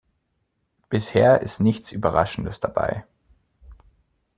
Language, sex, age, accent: German, male, 30-39, Deutschland Deutsch